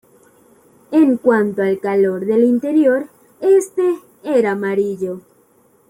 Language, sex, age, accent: Spanish, female, 19-29, México